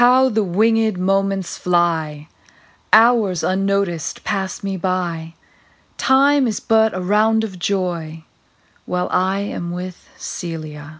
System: none